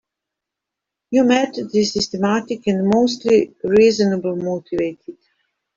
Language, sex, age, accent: English, female, 50-59, Australian English